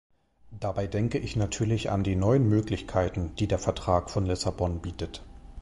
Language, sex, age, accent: German, male, 40-49, Deutschland Deutsch